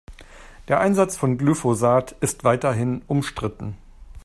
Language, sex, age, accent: German, male, 50-59, Deutschland Deutsch